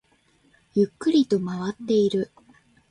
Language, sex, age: Japanese, female, 19-29